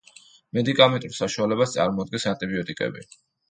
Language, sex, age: Georgian, male, 30-39